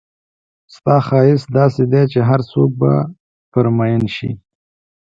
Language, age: Pashto, 19-29